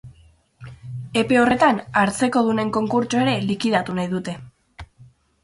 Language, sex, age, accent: Basque, female, under 19, Mendebalekoa (Araba, Bizkaia, Gipuzkoako mendebaleko herri batzuk)